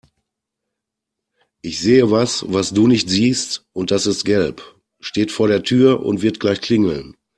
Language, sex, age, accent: German, male, 40-49, Deutschland Deutsch